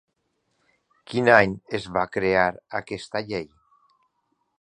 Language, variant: Catalan, Valencià central